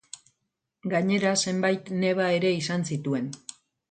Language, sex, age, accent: Basque, female, 50-59, Erdialdekoa edo Nafarra (Gipuzkoa, Nafarroa)